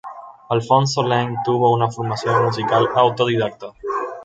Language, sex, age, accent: Spanish, male, 19-29, Caribe: Cuba, Venezuela, Puerto Rico, República Dominicana, Panamá, Colombia caribeña, México caribeño, Costa del golfo de México